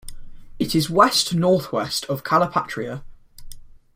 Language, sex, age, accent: English, male, under 19, England English